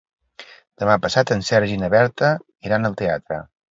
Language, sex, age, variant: Catalan, male, 50-59, Central